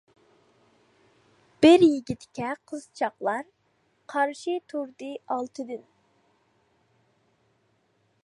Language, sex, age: Uyghur, female, under 19